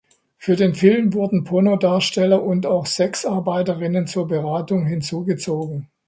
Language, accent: German, Deutschland Deutsch